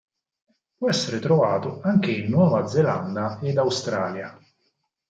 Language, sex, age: Italian, male, 30-39